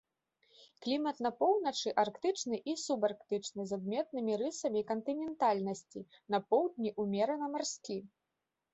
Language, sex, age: Belarusian, female, 19-29